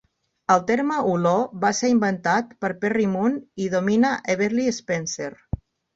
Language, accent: Catalan, Empordanès